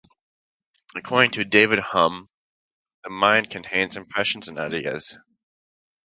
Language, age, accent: English, 19-29, United States English